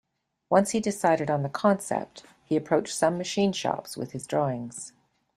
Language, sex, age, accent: English, female, 60-69, Canadian English